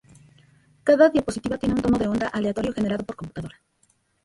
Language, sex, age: Spanish, female, 30-39